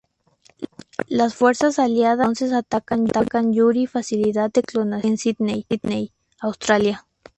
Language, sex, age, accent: Spanish, male, 19-29, México